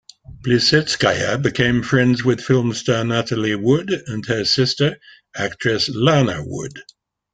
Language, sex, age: English, male, 80-89